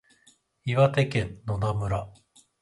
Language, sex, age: Japanese, male, 30-39